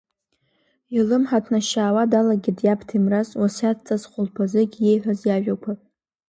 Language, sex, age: Abkhazian, female, under 19